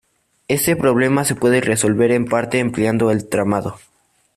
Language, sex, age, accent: Spanish, male, under 19, México